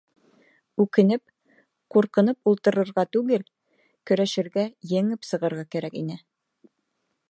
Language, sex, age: Bashkir, female, 19-29